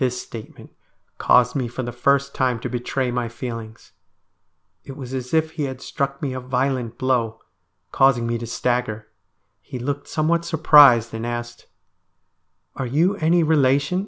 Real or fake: real